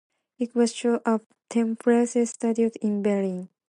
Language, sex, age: English, female, 19-29